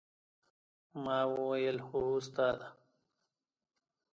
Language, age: Pashto, 40-49